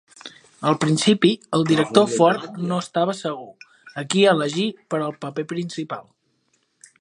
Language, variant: Catalan, Central